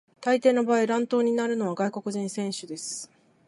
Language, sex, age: Japanese, female, 40-49